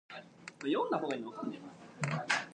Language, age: English, 19-29